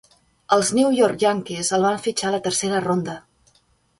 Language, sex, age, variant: Catalan, female, 30-39, Central